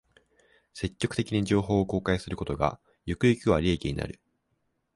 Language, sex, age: Japanese, male, 19-29